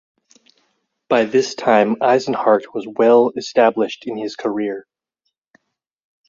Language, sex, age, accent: English, male, 30-39, United States English